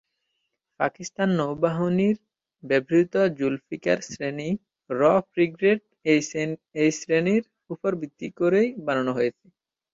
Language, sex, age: Bengali, male, 19-29